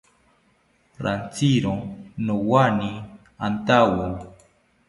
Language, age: South Ucayali Ashéninka, 40-49